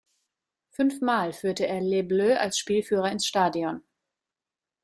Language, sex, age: German, female, 30-39